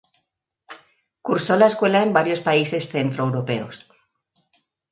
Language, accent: Spanish, España: Centro-Sur peninsular (Madrid, Toledo, Castilla-La Mancha)